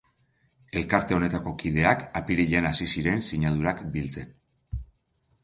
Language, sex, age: Basque, male, 40-49